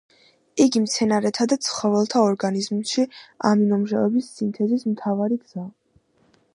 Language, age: Georgian, under 19